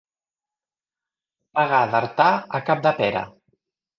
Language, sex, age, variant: Catalan, male, 40-49, Central